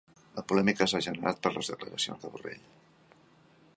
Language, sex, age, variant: Catalan, male, 50-59, Central